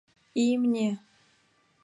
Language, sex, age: Mari, female, 19-29